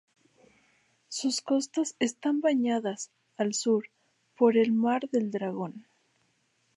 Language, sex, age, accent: Spanish, female, 19-29, México